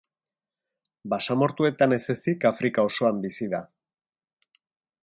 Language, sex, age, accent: Basque, male, 50-59, Erdialdekoa edo Nafarra (Gipuzkoa, Nafarroa)